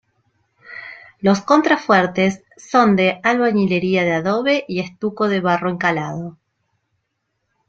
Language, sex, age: Spanish, female, 40-49